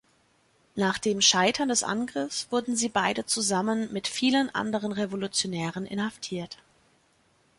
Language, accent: German, Deutschland Deutsch